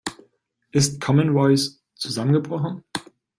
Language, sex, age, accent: German, male, 19-29, Deutschland Deutsch